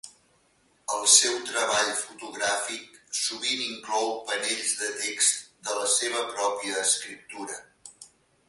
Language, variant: Catalan, Central